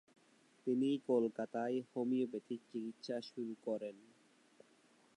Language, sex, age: Bengali, male, 19-29